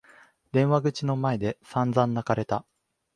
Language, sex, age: Japanese, male, 19-29